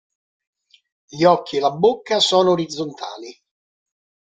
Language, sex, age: Italian, male, 60-69